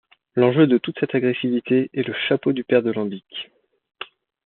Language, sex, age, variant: French, male, 19-29, Français de métropole